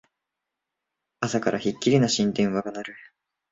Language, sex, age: Japanese, male, 19-29